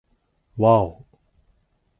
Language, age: Japanese, 19-29